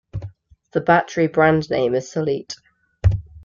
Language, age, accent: English, 19-29, England English